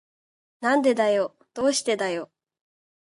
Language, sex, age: Japanese, female, under 19